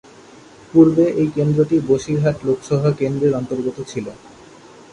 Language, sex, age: Bengali, male, 19-29